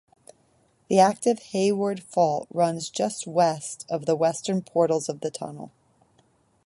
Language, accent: English, United States English